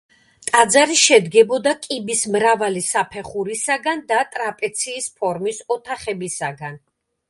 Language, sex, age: Georgian, female, 50-59